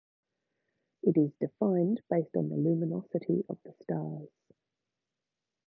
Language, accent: English, Australian English